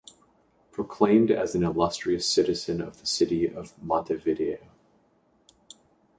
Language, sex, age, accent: English, male, 19-29, United States English